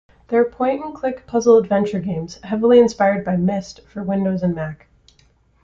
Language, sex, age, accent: English, female, 19-29, United States English